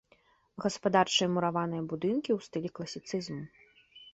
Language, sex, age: Belarusian, female, 30-39